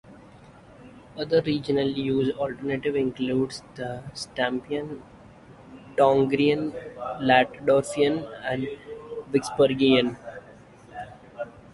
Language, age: English, 19-29